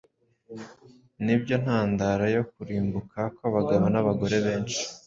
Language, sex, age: Kinyarwanda, male, 19-29